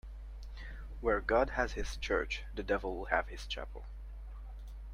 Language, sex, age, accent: English, male, 19-29, England English